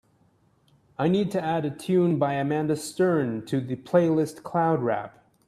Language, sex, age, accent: English, male, 30-39, Canadian English